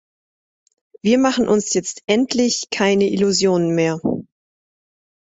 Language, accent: German, Deutschland Deutsch